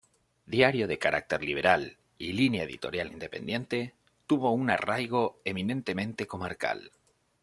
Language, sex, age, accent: Spanish, male, 30-39, España: Norte peninsular (Asturias, Castilla y León, Cantabria, País Vasco, Navarra, Aragón, La Rioja, Guadalajara, Cuenca)